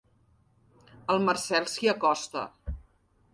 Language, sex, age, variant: Catalan, female, 40-49, Septentrional